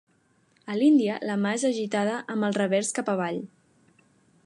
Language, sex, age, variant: Catalan, female, 19-29, Central